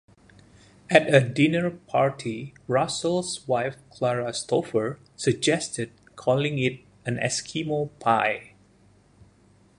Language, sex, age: English, male, 40-49